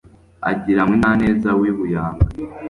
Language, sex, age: Kinyarwanda, male, under 19